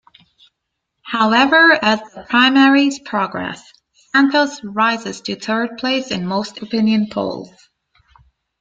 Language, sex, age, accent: English, female, 30-39, Canadian English